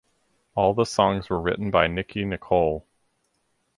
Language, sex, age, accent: English, male, 30-39, United States English